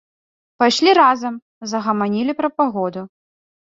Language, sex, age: Belarusian, female, 30-39